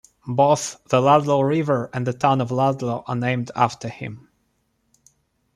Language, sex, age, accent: English, male, 30-39, United States English